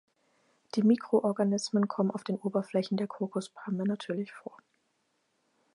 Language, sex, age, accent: German, female, 19-29, Deutschland Deutsch